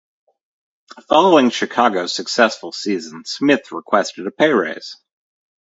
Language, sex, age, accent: English, male, 30-39, United States English